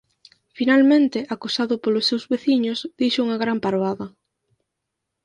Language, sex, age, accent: Galician, female, under 19, Normativo (estándar)